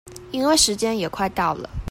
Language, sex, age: Chinese, female, 19-29